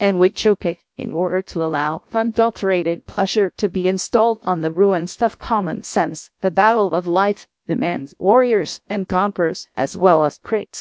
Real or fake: fake